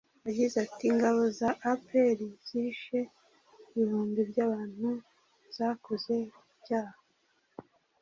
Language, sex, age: Kinyarwanda, female, 30-39